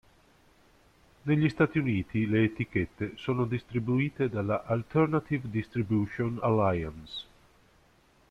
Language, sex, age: Italian, male, 50-59